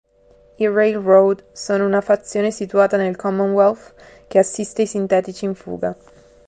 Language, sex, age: Italian, female, 19-29